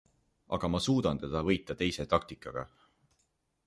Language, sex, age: Estonian, male, 19-29